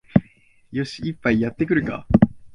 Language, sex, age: Japanese, male, 19-29